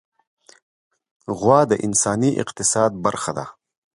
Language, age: Pashto, 30-39